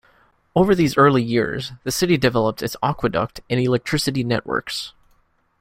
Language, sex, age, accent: English, male, under 19, Canadian English